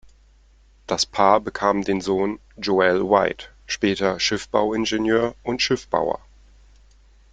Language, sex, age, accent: German, male, 30-39, Deutschland Deutsch